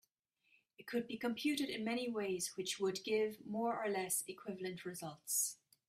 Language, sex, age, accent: English, female, 30-39, Irish English